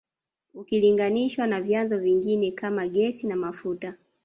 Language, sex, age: Swahili, female, 19-29